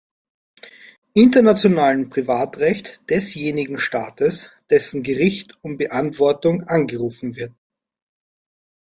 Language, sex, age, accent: German, male, 30-39, Österreichisches Deutsch